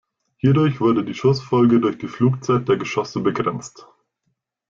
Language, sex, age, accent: German, male, 19-29, Deutschland Deutsch